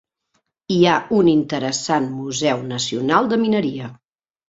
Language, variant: Catalan, Central